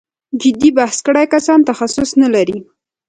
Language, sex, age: Pashto, female, 19-29